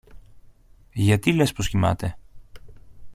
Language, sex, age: Greek, male, 30-39